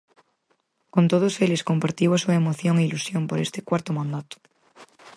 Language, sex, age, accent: Galician, female, 19-29, Central (gheada)